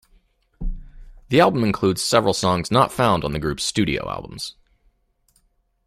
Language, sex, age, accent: English, male, 40-49, United States English